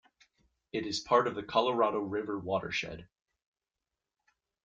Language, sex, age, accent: English, male, 19-29, United States English